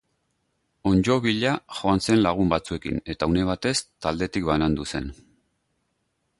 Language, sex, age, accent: Basque, male, 40-49, Mendebalekoa (Araba, Bizkaia, Gipuzkoako mendebaleko herri batzuk)